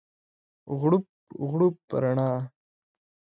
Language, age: Pashto, 19-29